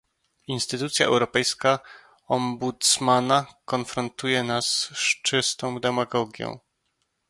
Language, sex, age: Polish, male, 30-39